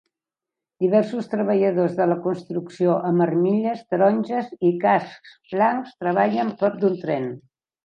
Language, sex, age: Catalan, female, 70-79